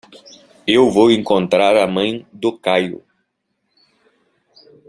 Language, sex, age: Portuguese, male, 19-29